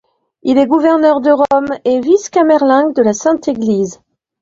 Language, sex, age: French, female, 50-59